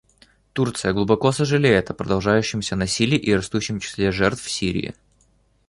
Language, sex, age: Russian, male, 19-29